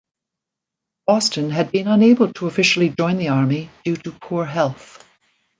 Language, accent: English, Canadian English